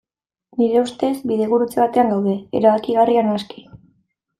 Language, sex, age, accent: Basque, female, 19-29, Erdialdekoa edo Nafarra (Gipuzkoa, Nafarroa)